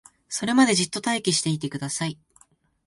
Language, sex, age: Japanese, male, 19-29